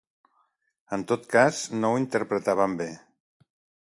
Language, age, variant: Catalan, 60-69, Central